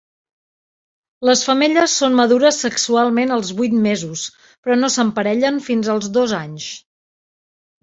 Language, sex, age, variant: Catalan, female, 40-49, Central